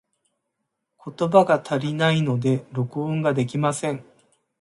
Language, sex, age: Japanese, male, 40-49